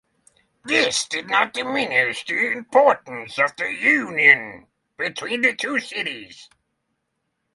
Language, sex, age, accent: English, male, 30-39, United States English